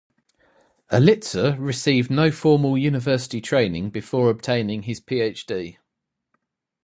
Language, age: English, 40-49